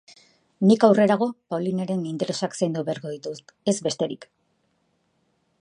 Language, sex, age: Basque, female, 50-59